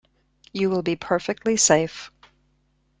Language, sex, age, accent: English, female, 50-59, United States English